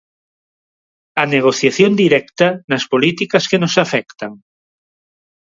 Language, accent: Galician, Neofalante